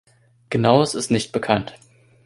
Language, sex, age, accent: German, male, 19-29, Deutschland Deutsch